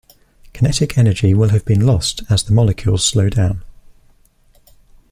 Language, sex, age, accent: English, male, 19-29, England English